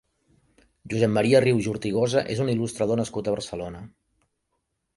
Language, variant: Catalan, Central